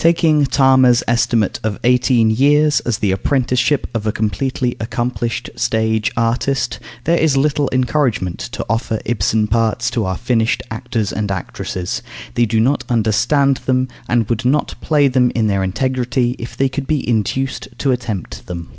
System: none